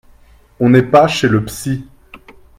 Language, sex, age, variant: French, male, 19-29, Français de métropole